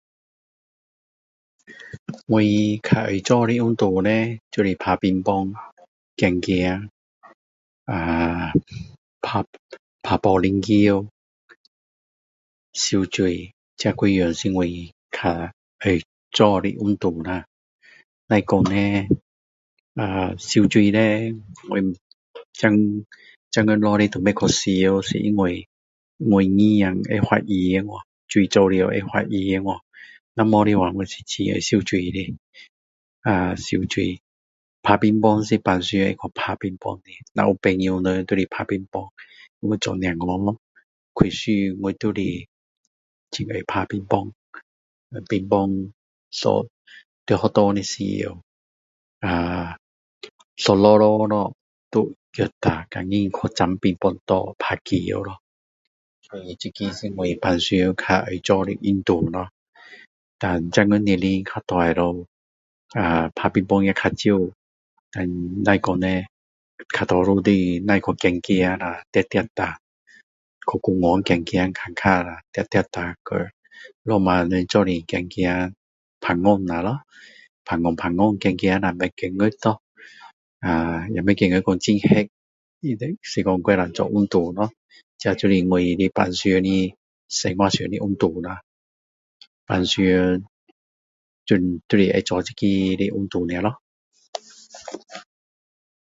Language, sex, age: Min Dong Chinese, male, 50-59